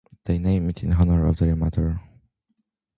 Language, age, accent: English, under 19, United States English